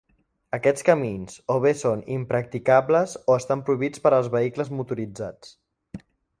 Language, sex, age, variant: Catalan, male, under 19, Central